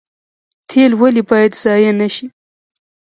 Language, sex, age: Pashto, female, 19-29